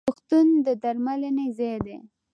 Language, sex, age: Pashto, female, 19-29